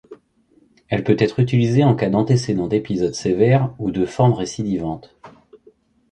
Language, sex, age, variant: French, male, 40-49, Français de métropole